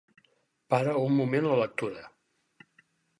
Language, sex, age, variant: Catalan, male, 60-69, Central